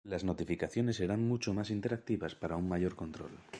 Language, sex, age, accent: Spanish, male, 30-39, España: Norte peninsular (Asturias, Castilla y León, Cantabria, País Vasco, Navarra, Aragón, La Rioja, Guadalajara, Cuenca)